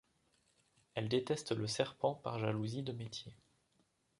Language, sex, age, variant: French, male, 30-39, Français de métropole